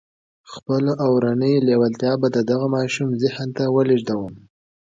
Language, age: Pashto, 19-29